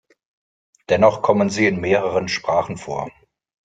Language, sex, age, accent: German, male, 30-39, Deutschland Deutsch